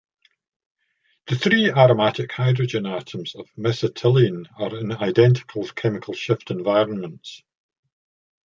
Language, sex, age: English, male, 60-69